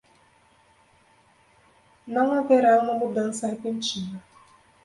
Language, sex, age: Portuguese, female, 30-39